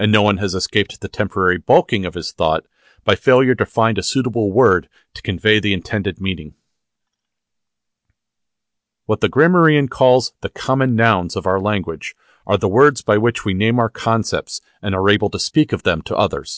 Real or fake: real